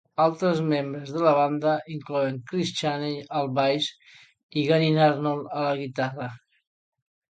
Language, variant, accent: Catalan, Central, central